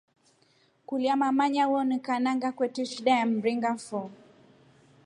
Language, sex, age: Rombo, female, 19-29